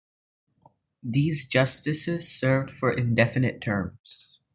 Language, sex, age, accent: English, male, under 19, United States English